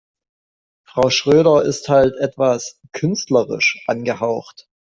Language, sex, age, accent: German, male, 30-39, Deutschland Deutsch